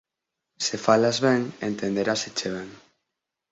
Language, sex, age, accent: Galician, male, 19-29, Central (gheada); Oriental (común en zona oriental); Normativo (estándar)